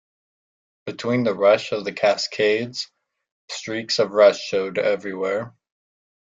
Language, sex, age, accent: English, male, under 19, United States English